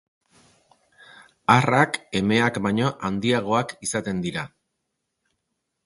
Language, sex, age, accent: Basque, male, 40-49, Erdialdekoa edo Nafarra (Gipuzkoa, Nafarroa)